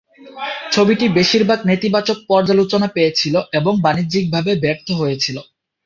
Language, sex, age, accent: Bengali, male, 19-29, Bangladeshi; শুদ্ধ বাংলা